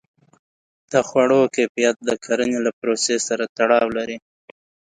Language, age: Pashto, 19-29